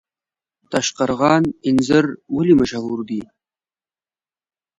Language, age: Pashto, 19-29